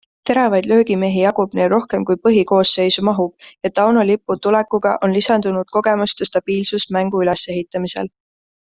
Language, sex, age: Estonian, female, 19-29